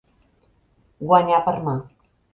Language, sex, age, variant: Catalan, female, 50-59, Central